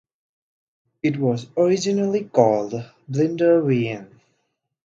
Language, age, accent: English, 19-29, India and South Asia (India, Pakistan, Sri Lanka)